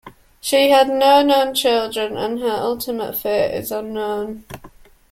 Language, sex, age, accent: English, female, 19-29, England English